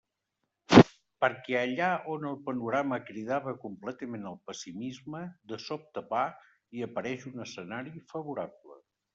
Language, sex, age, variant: Catalan, male, 60-69, Septentrional